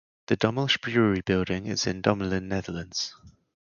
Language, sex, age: English, male, 30-39